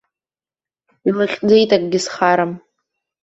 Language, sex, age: Abkhazian, female, under 19